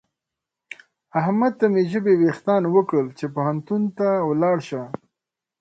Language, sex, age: Pashto, male, 30-39